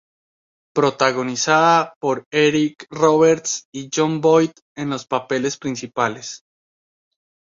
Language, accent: Spanish, Andino-Pacífico: Colombia, Perú, Ecuador, oeste de Bolivia y Venezuela andina